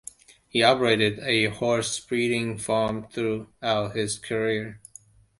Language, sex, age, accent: English, male, 19-29, Hong Kong English